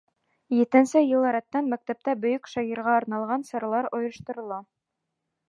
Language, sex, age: Bashkir, female, 19-29